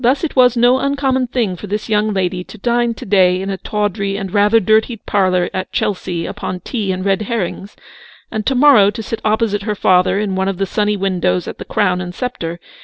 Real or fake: real